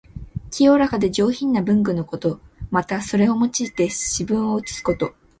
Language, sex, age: Japanese, female, 19-29